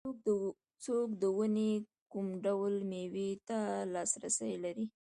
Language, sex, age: Pashto, female, 19-29